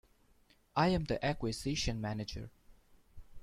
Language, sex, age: English, male, 19-29